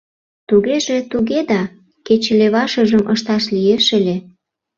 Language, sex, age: Mari, female, 19-29